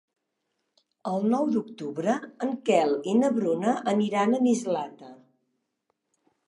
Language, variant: Catalan, Septentrional